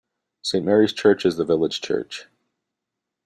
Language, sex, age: English, male, 50-59